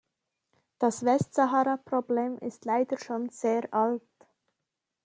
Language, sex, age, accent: German, female, 19-29, Schweizerdeutsch